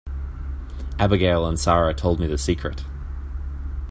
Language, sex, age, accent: English, male, 30-39, Australian English